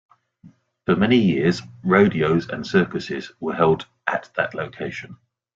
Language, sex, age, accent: English, male, 50-59, England English